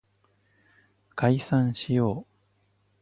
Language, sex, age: Japanese, male, 30-39